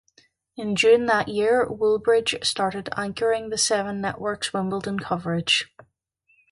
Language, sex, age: English, female, 30-39